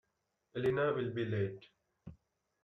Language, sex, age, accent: English, male, 19-29, India and South Asia (India, Pakistan, Sri Lanka)